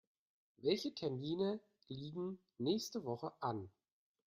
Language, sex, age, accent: German, male, 40-49, Deutschland Deutsch